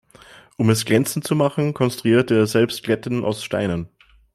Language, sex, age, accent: German, male, 19-29, Österreichisches Deutsch